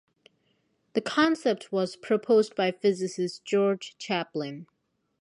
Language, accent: English, India and South Asia (India, Pakistan, Sri Lanka)